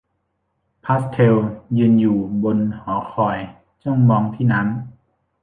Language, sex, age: Thai, male, 19-29